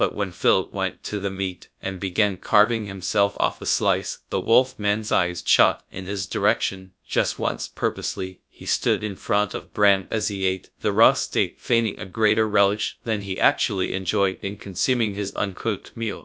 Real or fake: fake